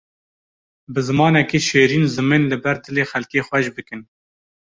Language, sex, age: Kurdish, male, 19-29